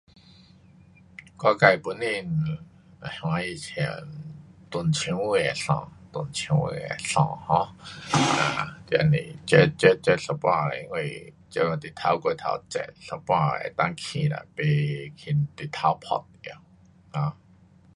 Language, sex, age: Pu-Xian Chinese, male, 50-59